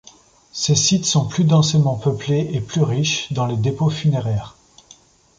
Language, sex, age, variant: French, male, 30-39, Français de métropole